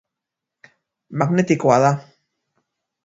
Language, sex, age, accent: Basque, female, 50-59, Erdialdekoa edo Nafarra (Gipuzkoa, Nafarroa)